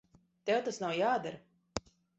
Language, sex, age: Latvian, female, 30-39